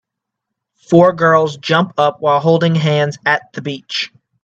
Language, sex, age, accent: English, male, 19-29, United States English